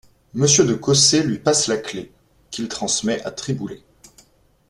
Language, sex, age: French, male, 30-39